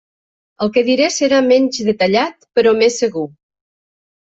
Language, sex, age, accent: Catalan, female, 50-59, valencià